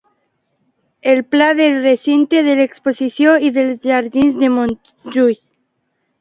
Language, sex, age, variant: Catalan, female, under 19, Alacantí